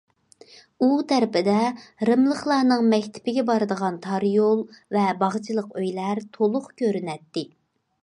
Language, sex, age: Uyghur, female, 19-29